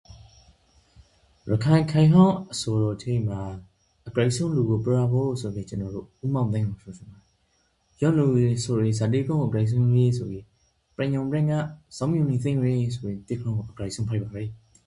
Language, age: Rakhine, 19-29